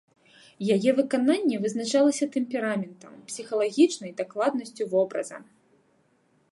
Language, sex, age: Belarusian, female, 30-39